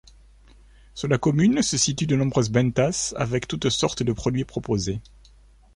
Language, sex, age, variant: French, male, 50-59, Français de métropole